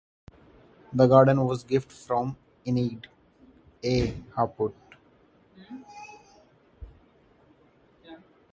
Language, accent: English, India and South Asia (India, Pakistan, Sri Lanka)